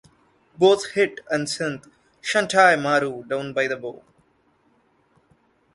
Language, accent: English, India and South Asia (India, Pakistan, Sri Lanka)